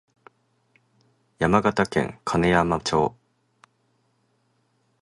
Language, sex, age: Japanese, male, 19-29